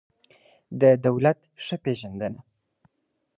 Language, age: Pashto, 19-29